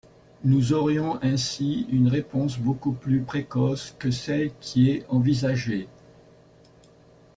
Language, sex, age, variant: French, male, 60-69, Français de métropole